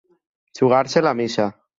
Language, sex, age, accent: Catalan, male, under 19, valencià